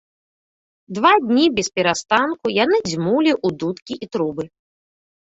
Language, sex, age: Belarusian, female, 30-39